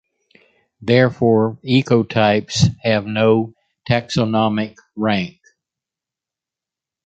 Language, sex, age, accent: English, male, 70-79, United States English